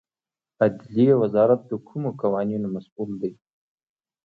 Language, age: Pashto, 40-49